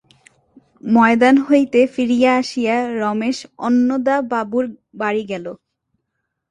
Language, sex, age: Bengali, female, 19-29